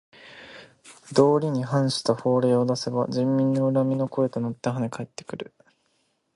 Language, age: Japanese, 19-29